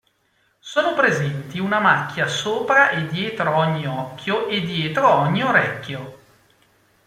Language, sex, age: Italian, male, 40-49